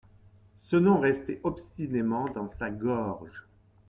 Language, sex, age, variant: French, male, 40-49, Français de métropole